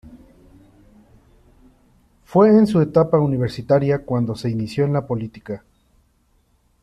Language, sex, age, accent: Spanish, male, 30-39, México